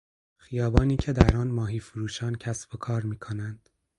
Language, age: Persian, 19-29